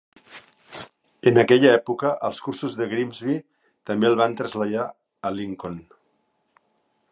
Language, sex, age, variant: Catalan, male, 50-59, Central